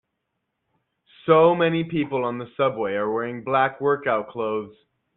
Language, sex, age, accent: English, male, 19-29, United States English